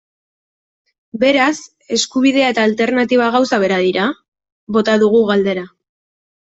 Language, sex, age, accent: Basque, female, 19-29, Mendebalekoa (Araba, Bizkaia, Gipuzkoako mendebaleko herri batzuk)